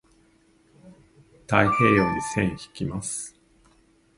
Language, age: Japanese, 40-49